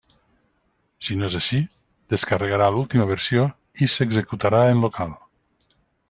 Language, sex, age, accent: Catalan, male, 50-59, valencià